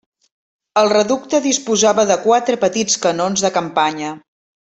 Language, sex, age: Catalan, female, 50-59